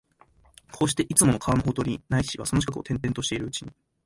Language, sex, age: Japanese, male, 19-29